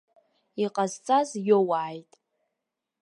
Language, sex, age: Abkhazian, female, 19-29